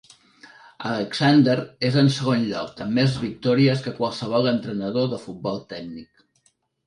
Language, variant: Catalan, Central